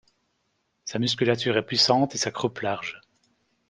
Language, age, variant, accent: French, 30-39, Français d'Europe, Français de Belgique